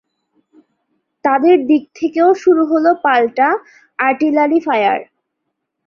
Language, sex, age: Bengali, female, 19-29